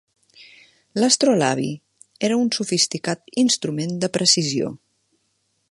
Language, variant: Catalan, Central